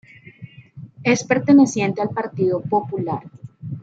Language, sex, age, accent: Spanish, female, 30-39, Caribe: Cuba, Venezuela, Puerto Rico, República Dominicana, Panamá, Colombia caribeña, México caribeño, Costa del golfo de México